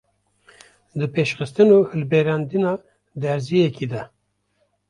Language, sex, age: Kurdish, male, 50-59